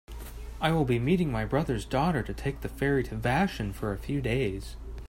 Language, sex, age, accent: English, male, 19-29, United States English